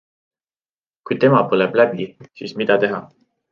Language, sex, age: Estonian, male, 19-29